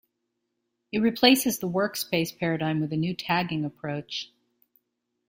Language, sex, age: English, female, 50-59